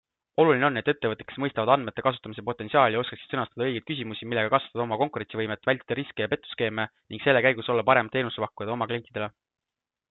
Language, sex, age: Estonian, male, 19-29